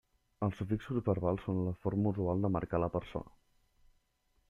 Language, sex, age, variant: Catalan, male, 19-29, Central